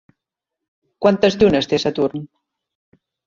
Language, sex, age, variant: Catalan, female, 60-69, Central